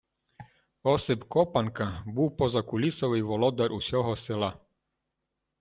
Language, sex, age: Ukrainian, male, 30-39